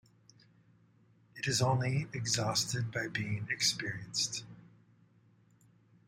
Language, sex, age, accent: English, male, 50-59, United States English